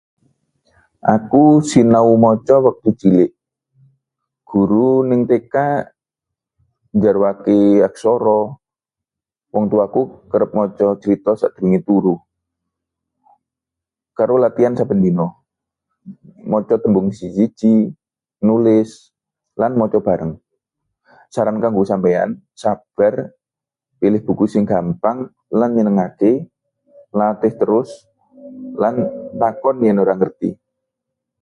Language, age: Javanese, 30-39